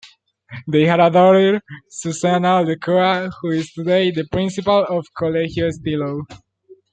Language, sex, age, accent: English, male, under 19, United States English